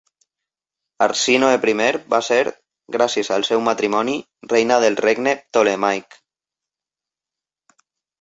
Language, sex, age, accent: Catalan, male, 30-39, valencià